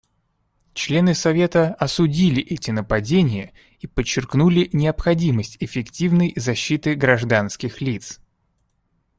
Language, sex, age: Russian, male, 19-29